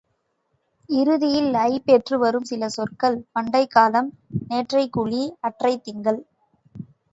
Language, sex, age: Tamil, female, 19-29